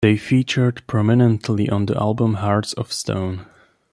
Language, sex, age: English, male, under 19